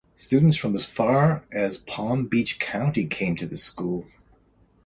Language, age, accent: English, 60-69, Canadian English